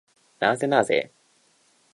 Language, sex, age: Japanese, male, under 19